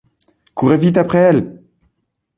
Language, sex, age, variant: French, male, 19-29, Français de métropole